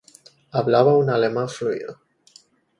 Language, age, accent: Spanish, 19-29, España: Islas Canarias